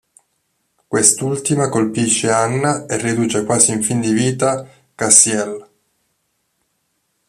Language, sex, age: Italian, male, 19-29